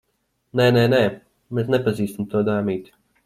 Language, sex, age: Latvian, male, 19-29